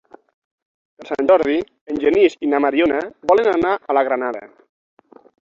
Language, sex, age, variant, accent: Catalan, male, 30-39, Nord-Occidental, nord-occidental; Lleida